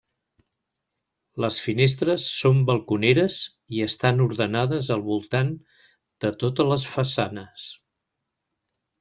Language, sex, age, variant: Catalan, male, 60-69, Central